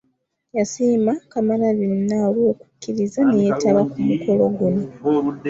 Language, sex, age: Ganda, female, 19-29